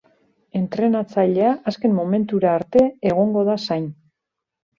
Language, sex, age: Basque, female, 40-49